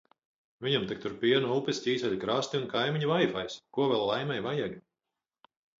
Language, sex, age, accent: Latvian, male, 50-59, Vidus dialekts